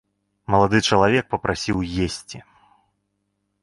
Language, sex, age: Belarusian, male, 19-29